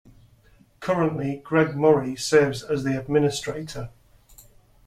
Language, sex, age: English, male, 40-49